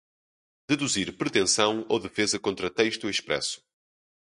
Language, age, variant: Portuguese, 19-29, Portuguese (Portugal)